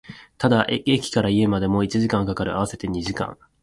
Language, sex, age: Japanese, male, 19-29